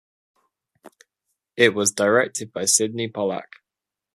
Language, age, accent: English, 19-29, England English